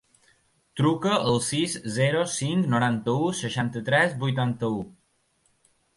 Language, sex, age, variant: Catalan, male, 19-29, Balear